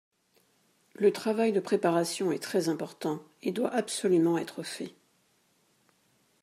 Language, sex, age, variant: French, female, 40-49, Français de métropole